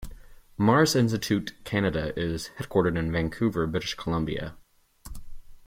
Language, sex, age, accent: English, male, 19-29, United States English